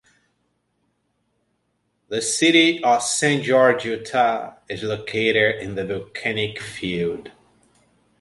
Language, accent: English, United States English